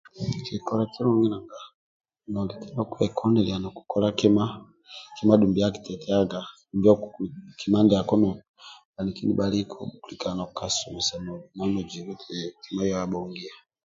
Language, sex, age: Amba (Uganda), male, 40-49